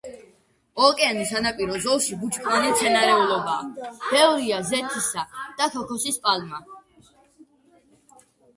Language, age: Georgian, 19-29